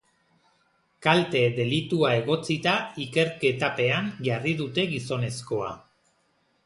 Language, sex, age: Basque, male, 40-49